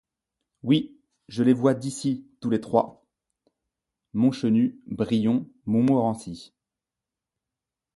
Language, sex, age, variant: French, male, 30-39, Français de métropole